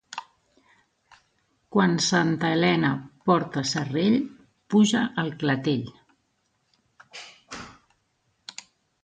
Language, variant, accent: Catalan, Central, central